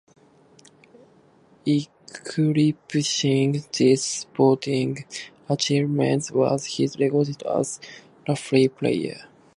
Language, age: English, under 19